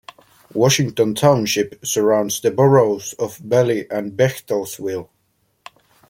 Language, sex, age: English, male, 19-29